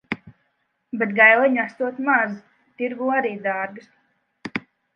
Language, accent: Latvian, Rigas